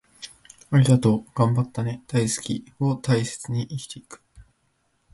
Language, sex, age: Japanese, male, 19-29